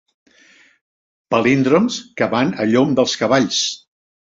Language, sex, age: Catalan, male, 70-79